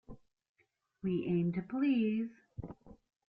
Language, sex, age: English, female, 50-59